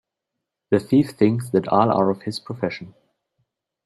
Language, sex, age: English, male, 30-39